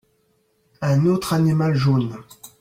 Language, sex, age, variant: French, male, 40-49, Français de métropole